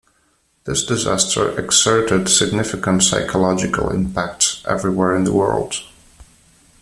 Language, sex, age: English, male, 30-39